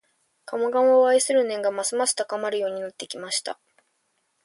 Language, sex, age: Japanese, female, 19-29